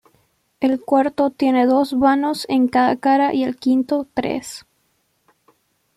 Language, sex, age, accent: Spanish, female, under 19, Andino-Pacífico: Colombia, Perú, Ecuador, oeste de Bolivia y Venezuela andina